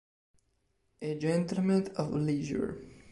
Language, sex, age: Italian, male, 19-29